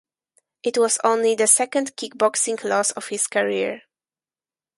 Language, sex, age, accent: English, female, 19-29, Slavic